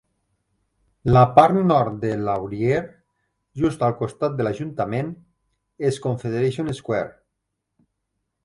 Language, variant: Catalan, Nord-Occidental